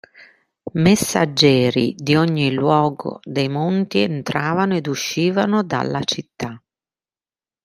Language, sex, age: Italian, female, 40-49